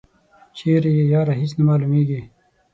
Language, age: Pashto, 19-29